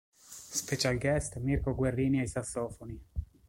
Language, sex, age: Italian, male, 30-39